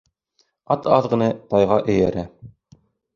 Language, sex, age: Bashkir, male, 30-39